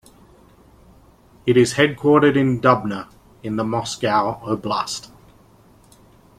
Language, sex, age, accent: English, male, 30-39, Australian English